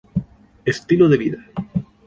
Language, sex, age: Spanish, male, 30-39